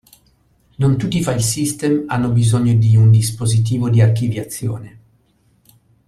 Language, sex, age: Italian, male, 50-59